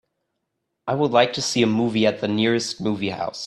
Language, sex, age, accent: English, male, 19-29, United States English